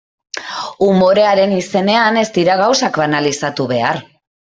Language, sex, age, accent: Basque, female, 30-39, Mendebalekoa (Araba, Bizkaia, Gipuzkoako mendebaleko herri batzuk)